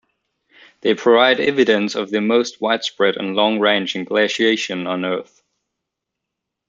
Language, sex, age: English, male, 19-29